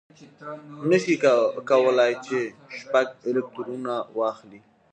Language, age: Pashto, 19-29